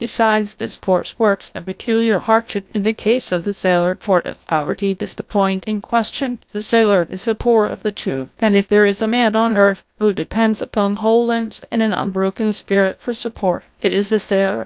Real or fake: fake